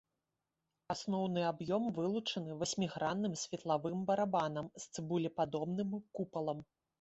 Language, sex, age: Belarusian, female, 30-39